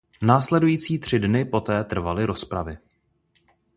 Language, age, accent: Czech, 19-29, pražský